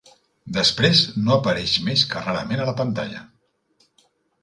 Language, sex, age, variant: Catalan, male, 40-49, Central